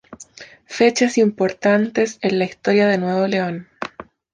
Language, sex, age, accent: Spanish, female, under 19, Chileno: Chile, Cuyo